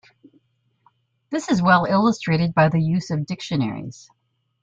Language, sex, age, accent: English, female, 60-69, United States English